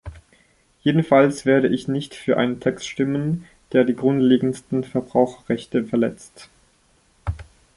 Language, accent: German, Deutschland Deutsch